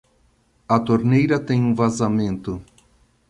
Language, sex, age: Portuguese, male, 60-69